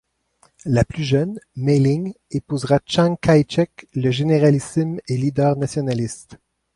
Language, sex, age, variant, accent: French, male, 40-49, Français d'Amérique du Nord, Français du Canada